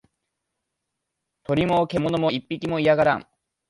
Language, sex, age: Japanese, male, 19-29